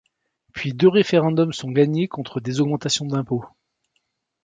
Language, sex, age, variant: French, male, 60-69, Français de métropole